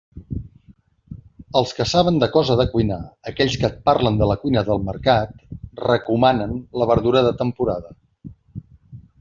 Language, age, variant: Catalan, 40-49, Central